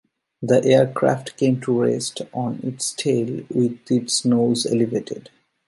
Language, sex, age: English, male, 40-49